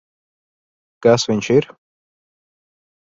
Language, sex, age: Latvian, male, 19-29